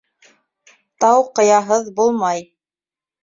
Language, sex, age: Bashkir, female, 30-39